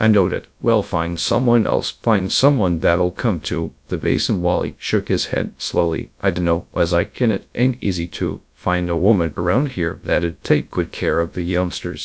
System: TTS, GradTTS